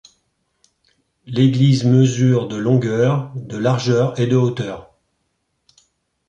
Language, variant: French, Français de métropole